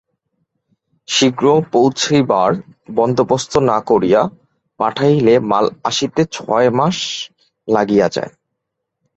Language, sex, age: Bengali, male, 19-29